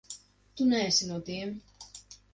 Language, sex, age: Latvian, male, under 19